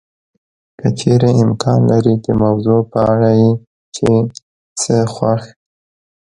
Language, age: Pashto, 19-29